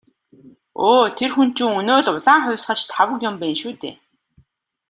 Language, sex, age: Mongolian, female, 30-39